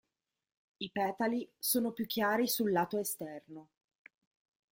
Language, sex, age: Italian, female, 30-39